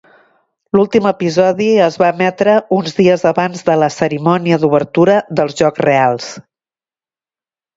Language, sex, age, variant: Catalan, female, 50-59, Septentrional